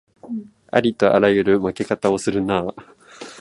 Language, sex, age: Japanese, male, 19-29